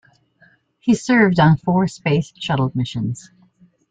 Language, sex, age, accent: English, female, 60-69, United States English